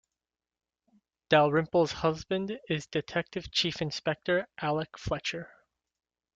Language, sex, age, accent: English, male, 19-29, United States English